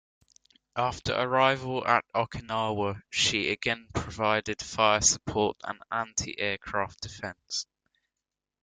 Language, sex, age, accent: English, male, under 19, England English